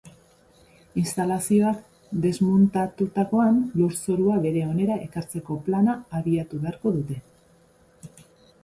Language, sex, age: Basque, female, 40-49